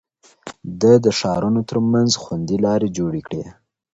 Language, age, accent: Pashto, 19-29, معیاري پښتو